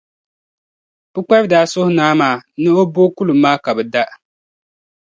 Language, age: Dagbani, 19-29